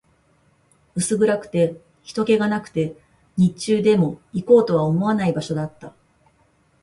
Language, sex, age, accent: Japanese, female, 40-49, 関西弁